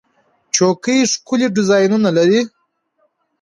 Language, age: Pashto, 30-39